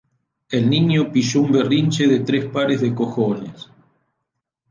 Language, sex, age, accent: Spanish, male, 50-59, Rioplatense: Argentina, Uruguay, este de Bolivia, Paraguay